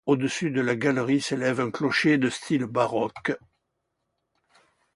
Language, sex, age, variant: French, male, 80-89, Français de métropole